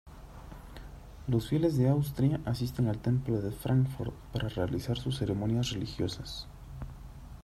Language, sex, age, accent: Spanish, male, 30-39, México